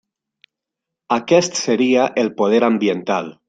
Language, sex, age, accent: Catalan, male, 19-29, valencià